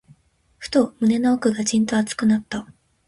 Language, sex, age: Japanese, female, 19-29